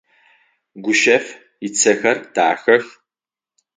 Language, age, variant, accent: Adyghe, 40-49, Адыгабзэ (Кирил, пстэумэ зэдыряе), Бжъэдыгъу (Bjeduğ)